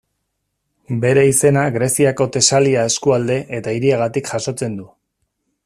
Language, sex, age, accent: Basque, male, 40-49, Erdialdekoa edo Nafarra (Gipuzkoa, Nafarroa)